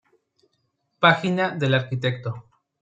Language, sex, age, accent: Spanish, male, 30-39, México